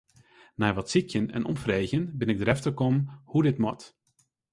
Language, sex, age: Western Frisian, male, 19-29